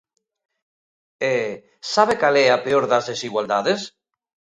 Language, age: Galician, 40-49